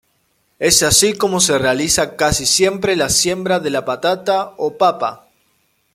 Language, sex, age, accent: Spanish, female, 19-29, Rioplatense: Argentina, Uruguay, este de Bolivia, Paraguay